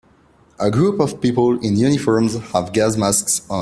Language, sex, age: English, male, 19-29